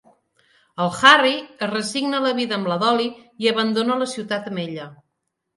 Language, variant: Catalan, Central